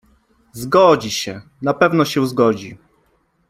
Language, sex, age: Polish, male, 30-39